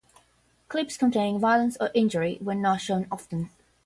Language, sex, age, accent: English, female, 19-29, United States English; England English